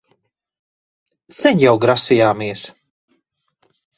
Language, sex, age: Latvian, male, 40-49